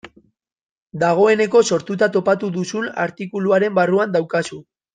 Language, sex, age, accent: Basque, male, 19-29, Mendebalekoa (Araba, Bizkaia, Gipuzkoako mendebaleko herri batzuk)